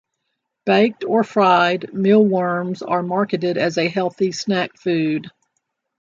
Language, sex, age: English, female, 50-59